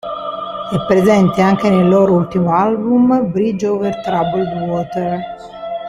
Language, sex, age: Italian, female, 50-59